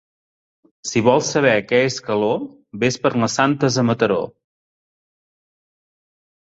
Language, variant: Catalan, Central